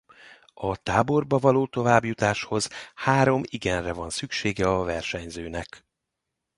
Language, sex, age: Hungarian, male, 40-49